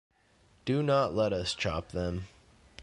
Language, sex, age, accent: English, male, 30-39, United States English